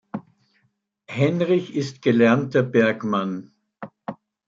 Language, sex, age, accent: German, male, 70-79, Österreichisches Deutsch